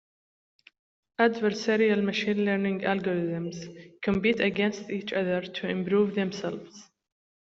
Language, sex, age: English, female, 19-29